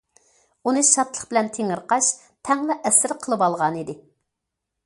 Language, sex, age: Uyghur, female, 40-49